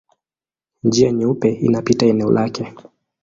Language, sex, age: Swahili, male, 19-29